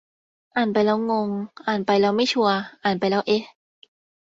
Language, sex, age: Thai, female, under 19